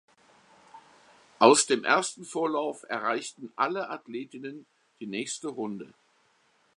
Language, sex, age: German, male, 60-69